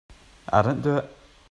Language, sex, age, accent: English, male, 19-29, Scottish English